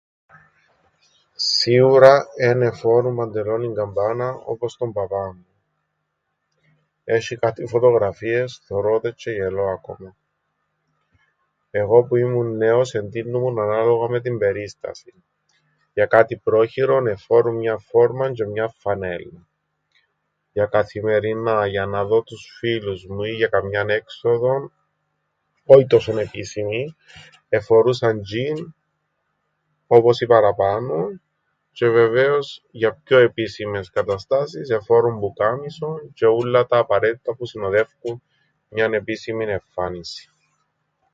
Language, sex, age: Greek, male, 40-49